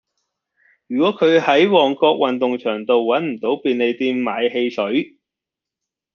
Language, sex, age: Cantonese, male, 30-39